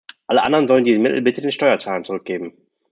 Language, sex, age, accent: German, male, 30-39, Deutschland Deutsch